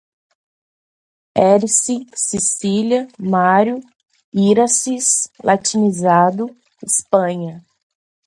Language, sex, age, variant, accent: Portuguese, female, 30-39, Portuguese (Brasil), Mineiro